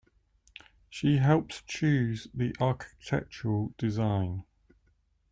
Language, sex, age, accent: English, male, 40-49, England English